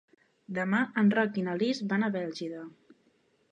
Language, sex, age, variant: Catalan, female, 19-29, Central